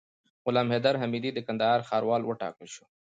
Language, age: Pashto, 40-49